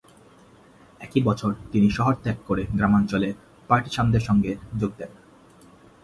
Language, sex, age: Bengali, male, 19-29